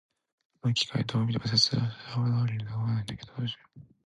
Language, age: Japanese, 19-29